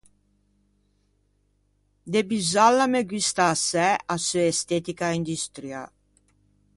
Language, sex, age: Ligurian, female, 60-69